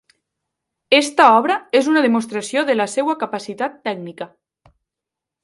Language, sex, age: Catalan, male, under 19